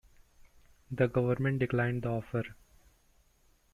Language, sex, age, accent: English, male, under 19, India and South Asia (India, Pakistan, Sri Lanka)